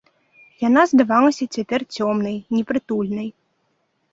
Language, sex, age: Belarusian, female, under 19